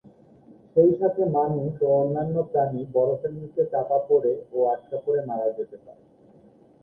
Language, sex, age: Bengali, male, 19-29